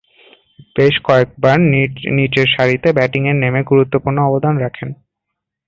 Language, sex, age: Bengali, male, 19-29